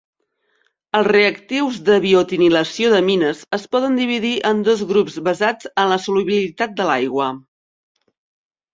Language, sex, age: Catalan, female, 40-49